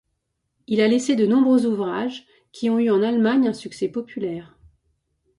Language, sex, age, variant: French, female, 40-49, Français de métropole